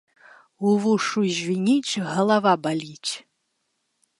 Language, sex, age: Belarusian, female, 30-39